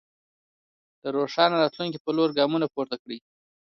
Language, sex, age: Pashto, male, 30-39